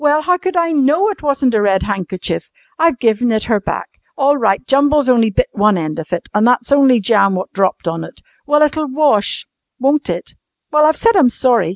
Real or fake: real